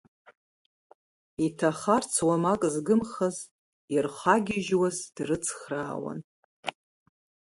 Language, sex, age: Abkhazian, female, under 19